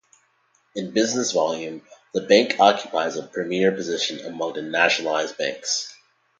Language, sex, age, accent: English, male, under 19, United States English